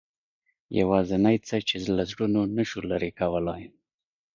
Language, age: Pashto, 30-39